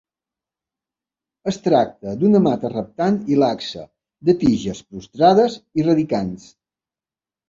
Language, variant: Catalan, Balear